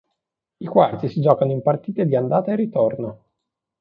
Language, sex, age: Italian, male, 19-29